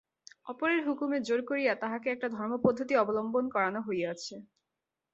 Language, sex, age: Bengali, female, 19-29